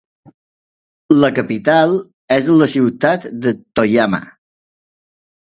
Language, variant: Catalan, Balear